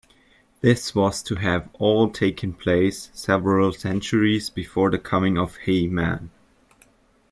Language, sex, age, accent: English, male, 19-29, United States English